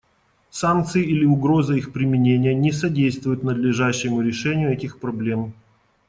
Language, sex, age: Russian, male, 40-49